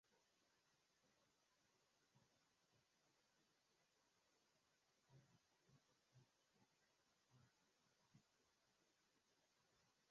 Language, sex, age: Swahili, male, 19-29